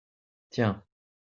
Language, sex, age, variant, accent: French, male, 30-39, Français d'Europe, Français de Belgique